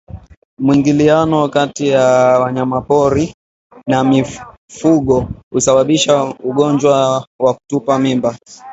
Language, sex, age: Swahili, male, 19-29